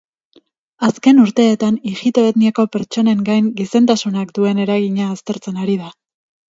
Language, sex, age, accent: Basque, female, 30-39, Mendebalekoa (Araba, Bizkaia, Gipuzkoako mendebaleko herri batzuk)